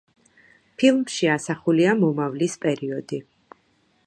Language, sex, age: Georgian, female, 40-49